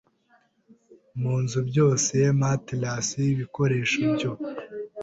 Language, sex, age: Kinyarwanda, male, 19-29